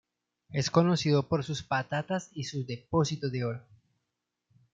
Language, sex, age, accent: Spanish, male, 19-29, Andino-Pacífico: Colombia, Perú, Ecuador, oeste de Bolivia y Venezuela andina